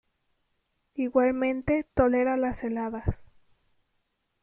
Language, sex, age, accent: Spanish, female, 19-29, México